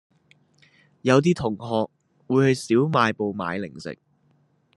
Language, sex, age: Cantonese, male, 19-29